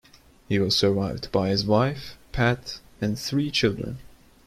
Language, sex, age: English, male, 19-29